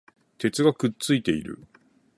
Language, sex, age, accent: Japanese, male, 40-49, 標準語